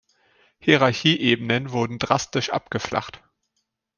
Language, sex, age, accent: German, male, 19-29, Deutschland Deutsch